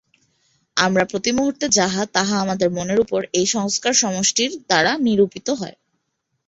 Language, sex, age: Bengali, female, 19-29